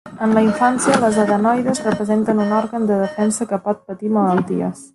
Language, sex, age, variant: Catalan, female, 30-39, Central